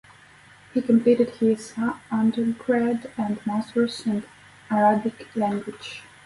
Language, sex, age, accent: English, female, 30-39, United States English